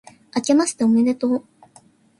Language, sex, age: Japanese, female, 19-29